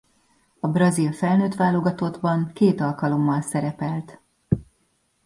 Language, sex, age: Hungarian, female, 40-49